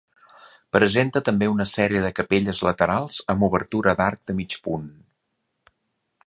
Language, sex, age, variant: Catalan, male, 50-59, Central